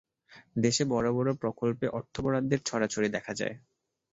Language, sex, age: Bengali, male, 19-29